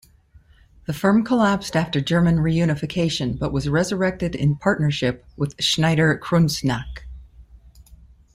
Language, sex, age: English, female, 50-59